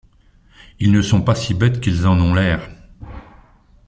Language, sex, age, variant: French, male, 60-69, Français de métropole